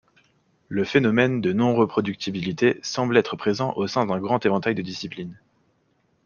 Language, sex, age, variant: French, male, 19-29, Français de métropole